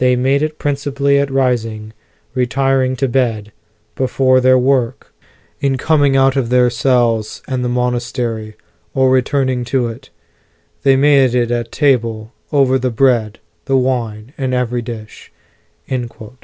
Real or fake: real